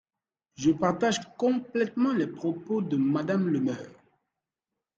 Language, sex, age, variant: French, male, 19-29, Français de métropole